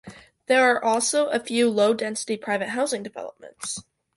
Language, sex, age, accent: English, female, under 19, United States English